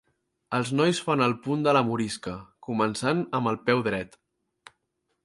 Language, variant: Catalan, Central